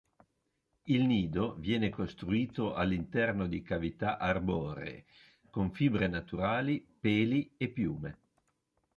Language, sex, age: Italian, female, 60-69